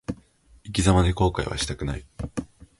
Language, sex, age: Japanese, male, 19-29